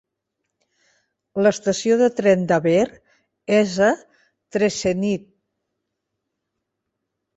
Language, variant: Catalan, Central